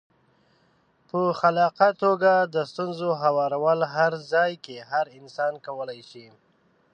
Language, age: Pashto, 30-39